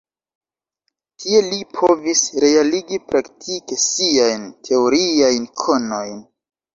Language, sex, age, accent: Esperanto, male, 19-29, Internacia